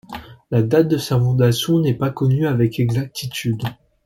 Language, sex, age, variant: French, male, 19-29, Français de métropole